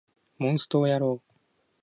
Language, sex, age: Japanese, male, 19-29